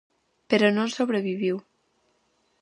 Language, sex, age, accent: Galician, female, under 19, Central (gheada)